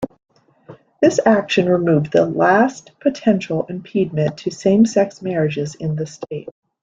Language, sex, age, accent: English, female, 50-59, United States English